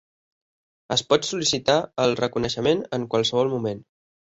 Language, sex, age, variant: Catalan, male, 19-29, Central